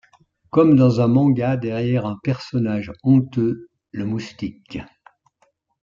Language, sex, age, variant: French, male, 70-79, Français de métropole